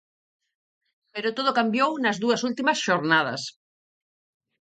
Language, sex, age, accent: Galician, female, 40-49, Atlántico (seseo e gheada)